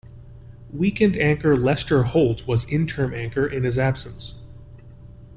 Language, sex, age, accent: English, male, 30-39, United States English